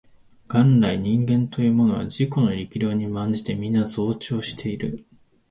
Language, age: Japanese, 19-29